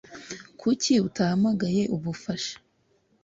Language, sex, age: Kinyarwanda, female, 19-29